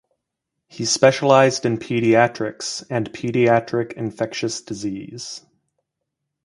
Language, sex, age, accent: English, male, 30-39, United States English